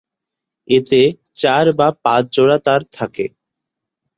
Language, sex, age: Bengali, male, under 19